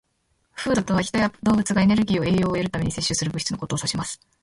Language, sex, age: Japanese, female, 19-29